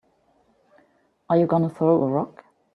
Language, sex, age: English, female, 50-59